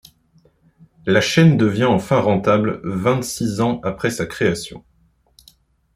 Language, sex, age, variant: French, male, 30-39, Français de métropole